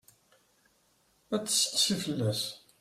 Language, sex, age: Kabyle, male, 50-59